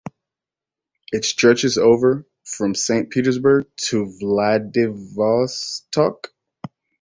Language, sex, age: English, male, 19-29